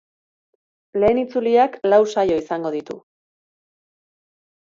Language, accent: Basque, Erdialdekoa edo Nafarra (Gipuzkoa, Nafarroa)